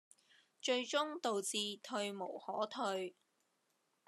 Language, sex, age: Cantonese, female, 30-39